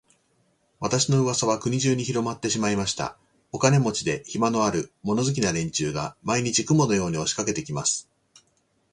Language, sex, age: Japanese, male, 40-49